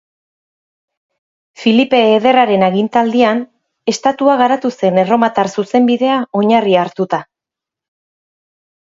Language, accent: Basque, Erdialdekoa edo Nafarra (Gipuzkoa, Nafarroa)